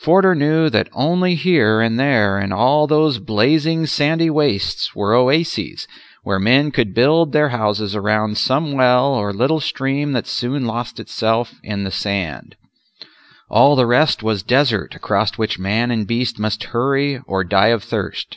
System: none